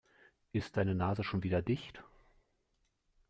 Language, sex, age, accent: German, male, 30-39, Deutschland Deutsch